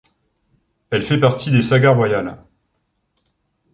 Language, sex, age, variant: French, male, 19-29, Français de métropole